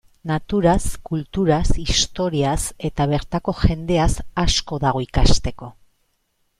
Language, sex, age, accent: Basque, female, 40-49, Mendebalekoa (Araba, Bizkaia, Gipuzkoako mendebaleko herri batzuk)